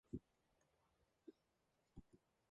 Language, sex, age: Mongolian, female, 19-29